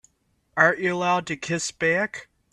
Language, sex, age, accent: English, male, 19-29, United States English